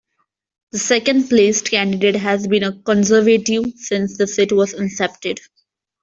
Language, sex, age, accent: English, female, 19-29, India and South Asia (India, Pakistan, Sri Lanka)